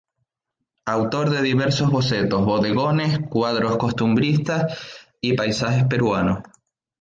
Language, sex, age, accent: Spanish, male, 19-29, España: Islas Canarias